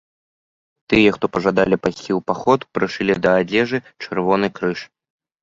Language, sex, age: Belarusian, male, under 19